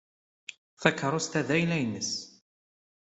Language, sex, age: Kabyle, male, 30-39